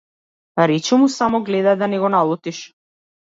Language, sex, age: Macedonian, female, 30-39